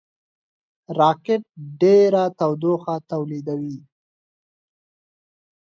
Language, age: Pashto, under 19